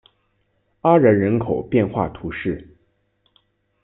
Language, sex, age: Chinese, male, 19-29